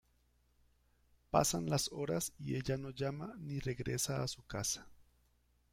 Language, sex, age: Spanish, male, 50-59